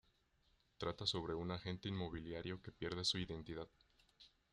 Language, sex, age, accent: Spanish, male, 19-29, México